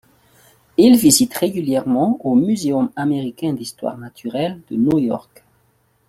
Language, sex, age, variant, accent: French, male, 30-39, Français d'Afrique subsaharienne et des îles africaines, Français de Madagascar